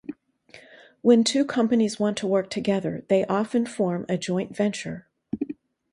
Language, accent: English, United States English